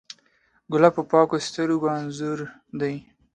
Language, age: Pashto, 19-29